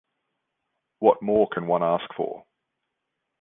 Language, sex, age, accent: English, male, 50-59, Australian English